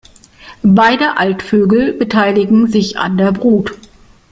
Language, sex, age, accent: German, female, 50-59, Deutschland Deutsch